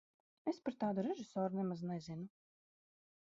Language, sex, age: Latvian, female, 30-39